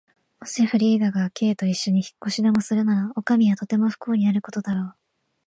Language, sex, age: Japanese, female, 19-29